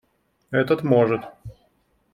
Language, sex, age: Russian, male, 30-39